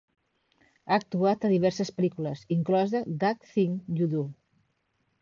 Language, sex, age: Catalan, female, 50-59